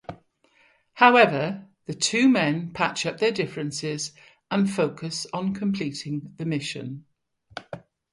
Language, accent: English, Welsh English